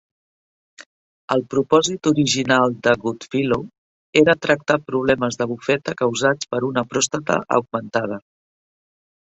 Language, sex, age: Catalan, female, 60-69